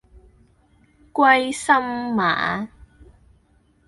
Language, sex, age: Cantonese, female, 19-29